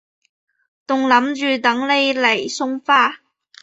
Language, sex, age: Cantonese, female, 19-29